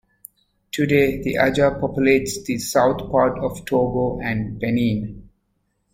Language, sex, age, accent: English, male, 30-39, United States English